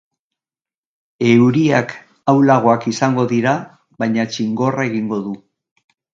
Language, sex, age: Basque, male, 60-69